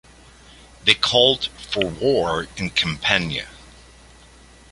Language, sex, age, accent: English, male, 50-59, United States English